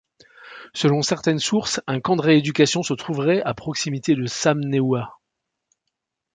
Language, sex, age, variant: French, male, 60-69, Français de métropole